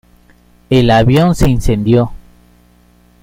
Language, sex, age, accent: Spanish, male, 30-39, México